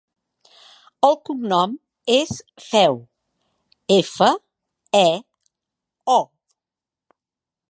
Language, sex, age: Catalan, female, 60-69